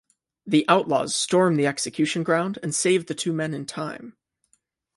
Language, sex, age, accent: English, male, 19-29, United States English